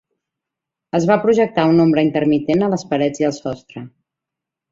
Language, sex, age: Catalan, female, 40-49